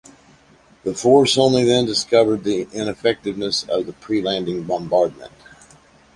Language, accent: English, United States English